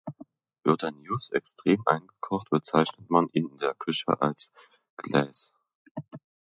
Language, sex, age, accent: German, male, under 19, Deutschland Deutsch